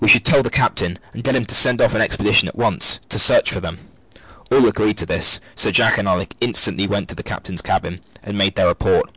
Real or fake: real